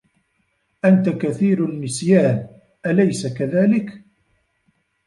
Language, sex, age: Arabic, male, 30-39